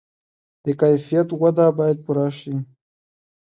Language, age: Pashto, under 19